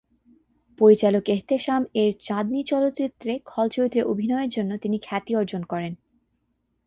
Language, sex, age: Bengali, female, 19-29